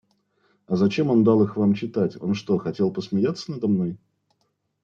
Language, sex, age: Russian, male, 40-49